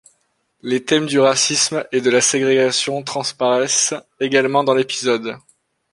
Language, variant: French, Français de métropole